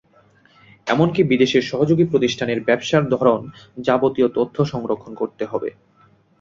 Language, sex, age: Bengali, male, 19-29